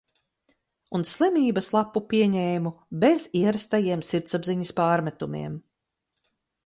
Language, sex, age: Latvian, female, 50-59